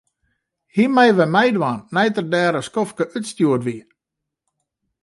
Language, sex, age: Western Frisian, male, 40-49